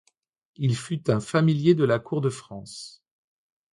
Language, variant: French, Français de métropole